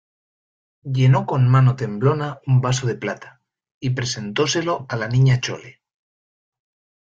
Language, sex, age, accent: Spanish, male, 30-39, España: Norte peninsular (Asturias, Castilla y León, Cantabria, País Vasco, Navarra, Aragón, La Rioja, Guadalajara, Cuenca)